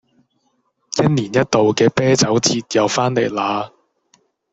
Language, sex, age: Cantonese, male, under 19